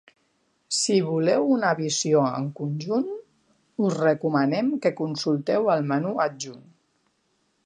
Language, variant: Catalan, Central